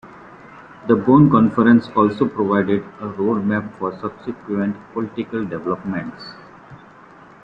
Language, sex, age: English, male, 30-39